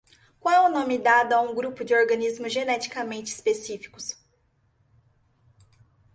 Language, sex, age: Portuguese, female, 30-39